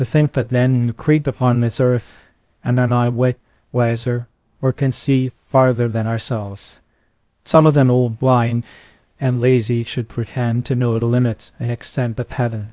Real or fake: fake